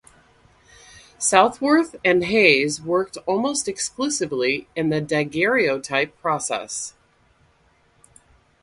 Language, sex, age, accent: English, female, 50-59, United States English